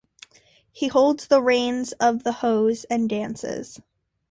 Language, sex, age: English, female, under 19